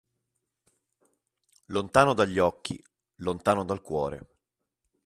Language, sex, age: Italian, male, 50-59